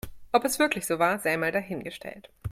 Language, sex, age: German, female, 30-39